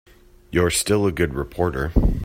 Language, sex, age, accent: English, male, 19-29, United States English